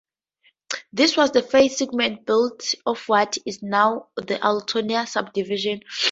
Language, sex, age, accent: English, female, 19-29, Southern African (South Africa, Zimbabwe, Namibia)